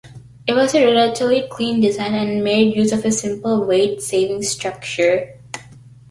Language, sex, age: English, female, under 19